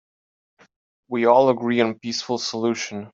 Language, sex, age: English, male, 19-29